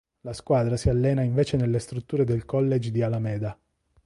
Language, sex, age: Italian, male, 30-39